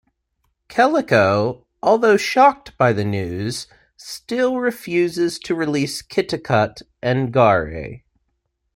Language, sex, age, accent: English, male, 40-49, United States English